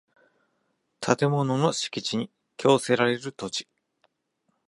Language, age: Japanese, 40-49